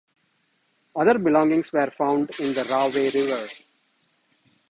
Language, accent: English, India and South Asia (India, Pakistan, Sri Lanka)